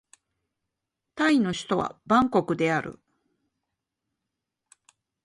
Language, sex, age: Japanese, female, 50-59